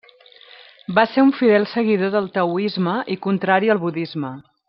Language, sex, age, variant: Catalan, female, 40-49, Central